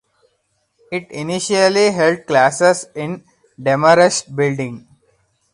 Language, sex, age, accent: English, male, 19-29, India and South Asia (India, Pakistan, Sri Lanka)